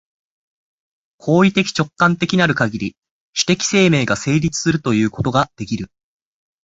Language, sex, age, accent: Japanese, male, 19-29, 標準語